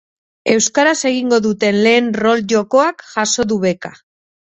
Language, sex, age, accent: Basque, female, 40-49, Mendebalekoa (Araba, Bizkaia, Gipuzkoako mendebaleko herri batzuk)